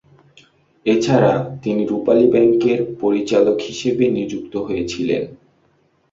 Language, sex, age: Bengali, male, 19-29